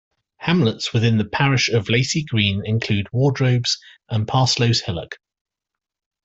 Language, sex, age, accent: English, male, 40-49, England English